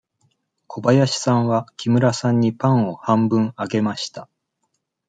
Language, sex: Japanese, male